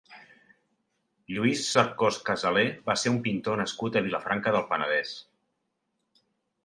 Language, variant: Catalan, Central